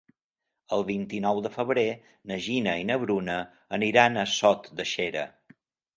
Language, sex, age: Catalan, male, 50-59